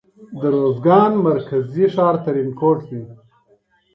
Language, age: Pashto, 30-39